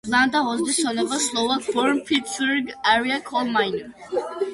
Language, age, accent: English, 19-29, United States English